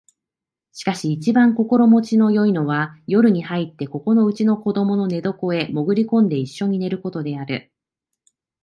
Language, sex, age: Japanese, female, 30-39